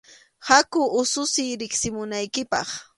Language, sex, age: Arequipa-La Unión Quechua, female, 30-39